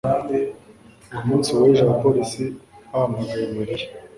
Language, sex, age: Kinyarwanda, male, 19-29